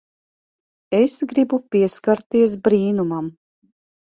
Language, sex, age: Latvian, female, 40-49